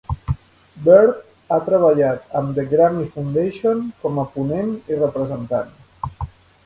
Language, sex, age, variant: Catalan, male, 30-39, Central